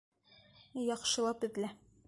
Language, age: Bashkir, 19-29